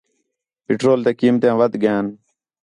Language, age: Khetrani, 19-29